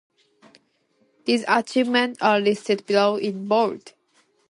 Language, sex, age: English, female, under 19